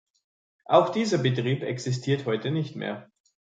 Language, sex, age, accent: German, male, 30-39, Österreichisches Deutsch